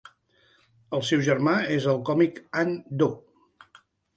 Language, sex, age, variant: Catalan, male, 60-69, Central